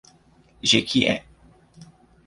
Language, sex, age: Portuguese, male, 19-29